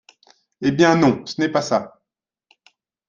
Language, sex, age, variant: French, male, 40-49, Français de métropole